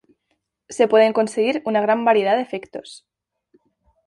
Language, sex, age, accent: Spanish, female, 19-29, España: Centro-Sur peninsular (Madrid, Toledo, Castilla-La Mancha)